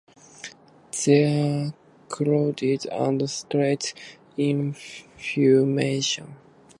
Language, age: English, under 19